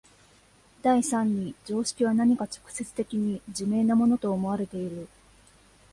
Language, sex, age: Japanese, female, 19-29